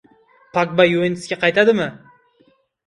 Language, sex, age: Uzbek, male, 19-29